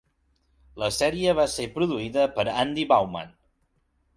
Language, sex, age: Catalan, male, 19-29